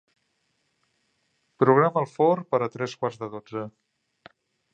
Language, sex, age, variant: Catalan, male, 60-69, Central